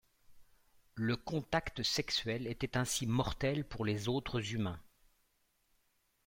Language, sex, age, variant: French, male, 50-59, Français de métropole